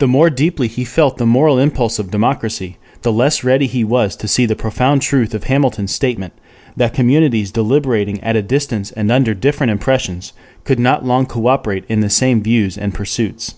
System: none